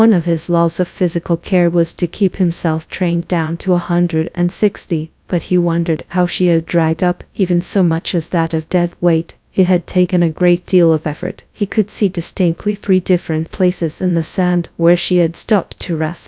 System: TTS, GradTTS